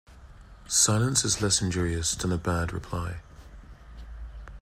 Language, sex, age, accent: English, male, 30-39, England English